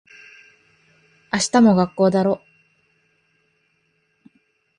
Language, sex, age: Japanese, female, 19-29